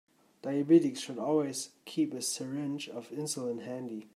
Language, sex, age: English, male, 19-29